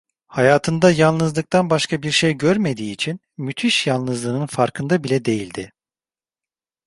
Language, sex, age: Turkish, male, 30-39